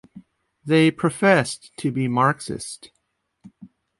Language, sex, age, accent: English, male, 50-59, United States English